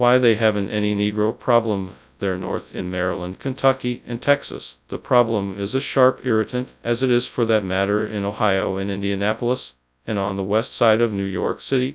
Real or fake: fake